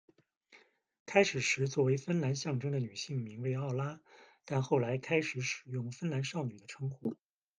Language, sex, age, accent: Chinese, male, 30-39, 出生地：山东省